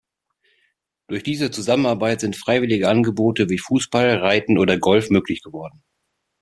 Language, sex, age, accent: German, male, 30-39, Deutschland Deutsch